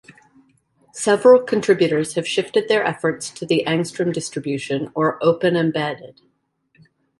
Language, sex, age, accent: English, female, 40-49, United States English